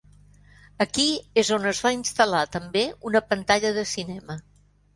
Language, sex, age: Catalan, female, 70-79